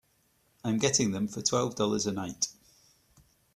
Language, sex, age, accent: English, male, 30-39, England English